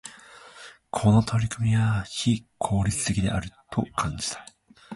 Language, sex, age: Japanese, male, 19-29